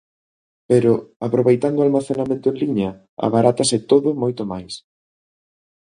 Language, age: Galician, 30-39